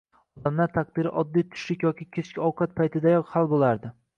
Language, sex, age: Uzbek, male, 19-29